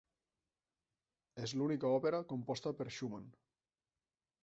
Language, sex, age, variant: Catalan, male, 30-39, Septentrional